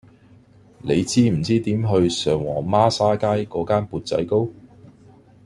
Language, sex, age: Cantonese, male, 40-49